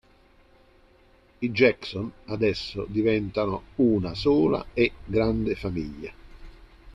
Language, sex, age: Italian, male, 50-59